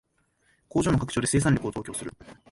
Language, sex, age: Japanese, male, 19-29